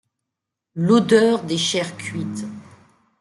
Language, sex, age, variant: French, female, 40-49, Français de métropole